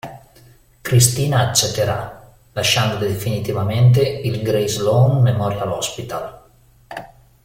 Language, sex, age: Italian, male, 40-49